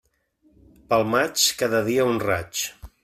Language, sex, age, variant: Catalan, male, 50-59, Central